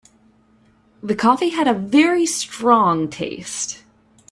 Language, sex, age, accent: English, female, 19-29, Canadian English